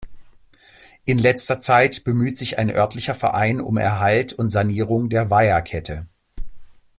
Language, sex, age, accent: German, male, 40-49, Deutschland Deutsch